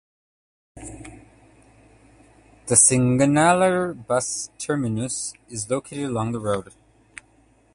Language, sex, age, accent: English, male, 30-39, United States English